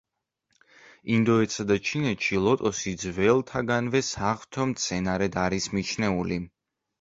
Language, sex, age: Georgian, male, under 19